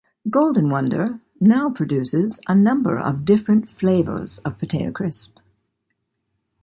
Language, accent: English, United States English